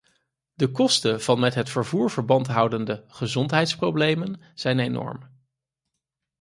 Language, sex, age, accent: Dutch, male, 30-39, Nederlands Nederlands